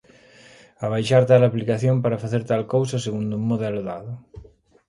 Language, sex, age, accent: Galician, male, 30-39, Normativo (estándar)